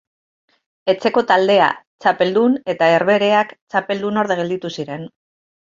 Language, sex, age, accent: Basque, female, 50-59, Mendebalekoa (Araba, Bizkaia, Gipuzkoako mendebaleko herri batzuk)